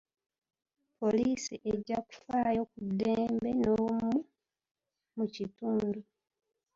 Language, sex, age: Ganda, female, 30-39